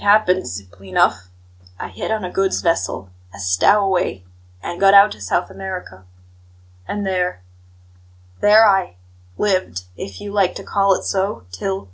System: none